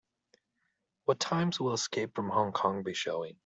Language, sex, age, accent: English, male, 30-39, United States English